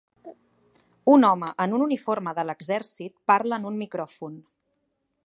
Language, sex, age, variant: Catalan, female, 30-39, Central